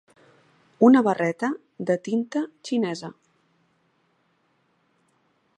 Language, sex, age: Catalan, female, 40-49